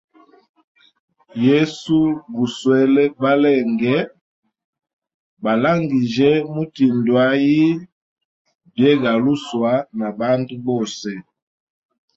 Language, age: Hemba, 40-49